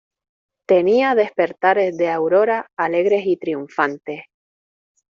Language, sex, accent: Spanish, female, España: Islas Canarias